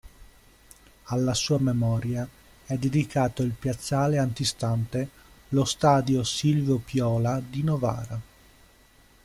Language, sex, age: Italian, male, 30-39